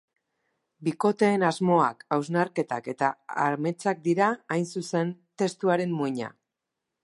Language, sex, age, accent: Basque, female, 30-39, Mendebalekoa (Araba, Bizkaia, Gipuzkoako mendebaleko herri batzuk)